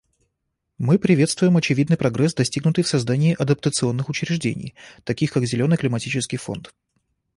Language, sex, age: Russian, male, 30-39